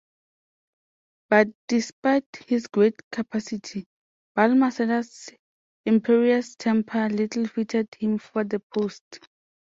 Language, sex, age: English, female, 19-29